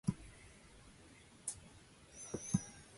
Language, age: English, 19-29